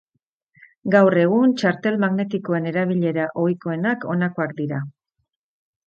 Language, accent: Basque, Erdialdekoa edo Nafarra (Gipuzkoa, Nafarroa)